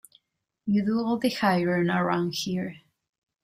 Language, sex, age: English, female, 19-29